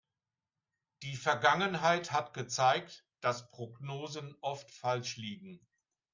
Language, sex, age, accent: German, male, 60-69, Deutschland Deutsch